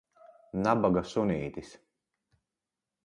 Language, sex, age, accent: Latvian, male, 30-39, Vidzemes